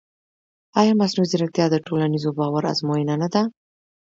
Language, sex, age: Pashto, female, 19-29